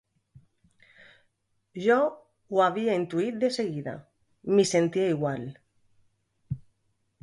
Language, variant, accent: Catalan, Valencià central, valencià